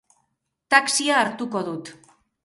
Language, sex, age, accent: Basque, female, 40-49, Erdialdekoa edo Nafarra (Gipuzkoa, Nafarroa)